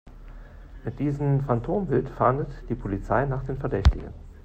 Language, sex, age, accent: German, male, 30-39, Deutschland Deutsch